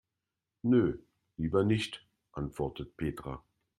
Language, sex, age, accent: German, male, 50-59, Deutschland Deutsch